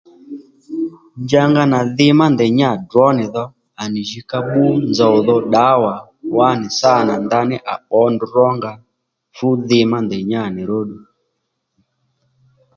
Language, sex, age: Lendu, male, 30-39